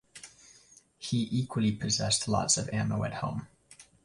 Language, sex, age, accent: English, male, 19-29, United States English